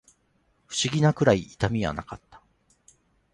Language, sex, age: Japanese, male, 40-49